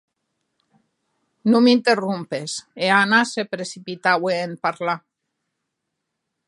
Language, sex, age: Occitan, female, 50-59